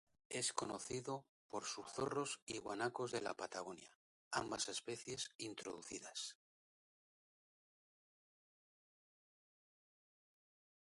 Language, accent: Spanish, España: Centro-Sur peninsular (Madrid, Toledo, Castilla-La Mancha)